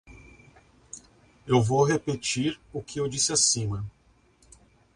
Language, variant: Portuguese, Portuguese (Brasil)